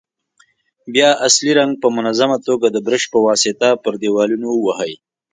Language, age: Pashto, 30-39